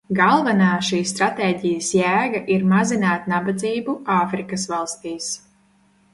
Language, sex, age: Latvian, female, 19-29